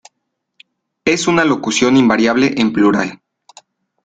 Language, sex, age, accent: Spanish, male, 19-29, México